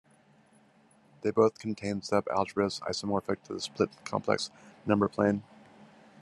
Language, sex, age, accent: English, male, 50-59, United States English